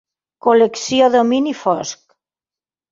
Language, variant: Catalan, Central